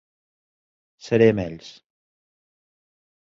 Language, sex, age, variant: Catalan, male, 30-39, Central